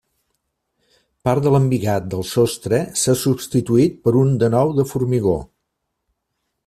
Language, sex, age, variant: Catalan, male, 60-69, Central